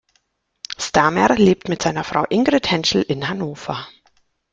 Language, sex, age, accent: German, female, 40-49, Deutschland Deutsch